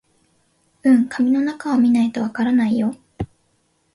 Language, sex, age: Japanese, female, 19-29